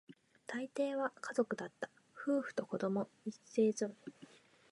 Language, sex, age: Japanese, female, 19-29